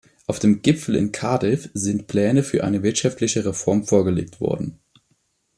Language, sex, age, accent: German, male, 19-29, Deutschland Deutsch